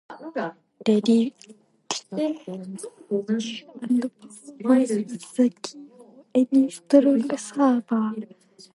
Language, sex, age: English, female, under 19